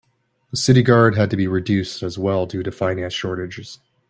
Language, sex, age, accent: English, male, 30-39, United States English